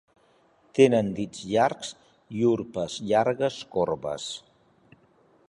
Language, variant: Catalan, Central